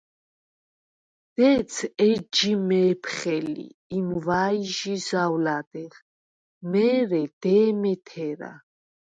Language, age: Svan, 30-39